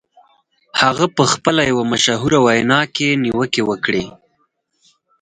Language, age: Pashto, 19-29